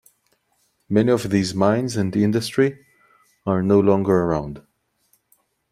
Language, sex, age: English, male, 30-39